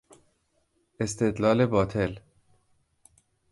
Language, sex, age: Persian, male, 40-49